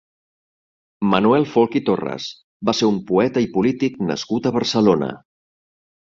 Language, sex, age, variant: Catalan, male, 40-49, Septentrional